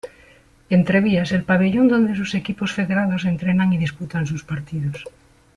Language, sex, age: Spanish, female, 50-59